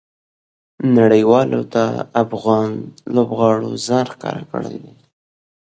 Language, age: Pashto, 19-29